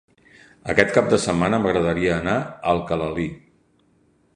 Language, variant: Catalan, Central